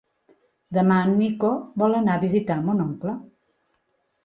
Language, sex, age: Catalan, female, 50-59